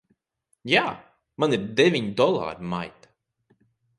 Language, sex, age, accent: Latvian, male, 30-39, Rigas